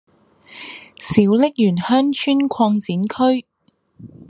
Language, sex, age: Cantonese, female, 30-39